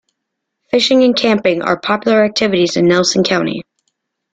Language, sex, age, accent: English, female, 30-39, United States English